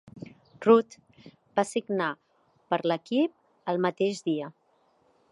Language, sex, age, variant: Catalan, female, 40-49, Central